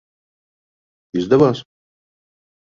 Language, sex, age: Latvian, male, 40-49